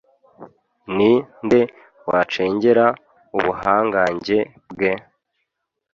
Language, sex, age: Kinyarwanda, male, 30-39